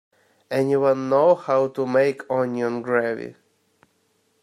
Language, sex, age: English, male, 19-29